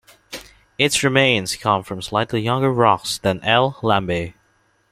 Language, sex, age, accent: English, male, 19-29, Filipino